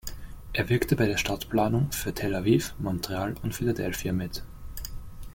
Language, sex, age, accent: German, male, 19-29, Österreichisches Deutsch